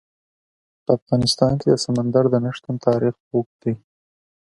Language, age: Pashto, 19-29